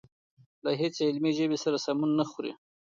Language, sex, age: Pashto, male, 30-39